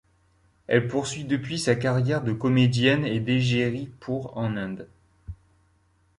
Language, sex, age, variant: French, male, 19-29, Français de métropole